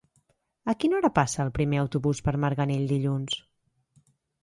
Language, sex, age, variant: Catalan, female, 40-49, Central